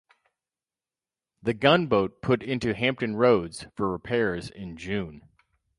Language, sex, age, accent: English, male, 50-59, United States English